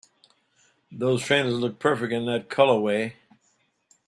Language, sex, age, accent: English, male, 70-79, United States English